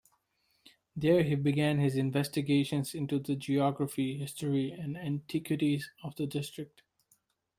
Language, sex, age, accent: English, male, 19-29, India and South Asia (India, Pakistan, Sri Lanka)